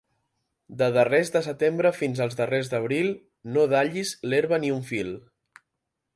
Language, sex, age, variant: Catalan, male, 19-29, Central